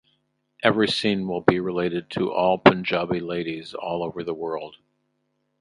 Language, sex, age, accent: English, male, 60-69, United States English